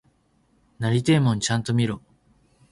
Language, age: Japanese, 19-29